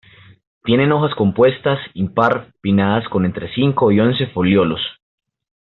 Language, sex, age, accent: Spanish, male, 19-29, Andino-Pacífico: Colombia, Perú, Ecuador, oeste de Bolivia y Venezuela andina